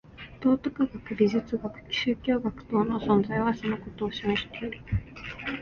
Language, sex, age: Japanese, female, 19-29